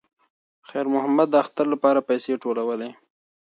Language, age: Pashto, 19-29